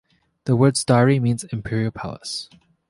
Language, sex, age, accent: English, male, 19-29, Canadian English